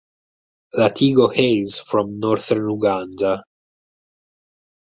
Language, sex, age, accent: English, male, 19-29, Italian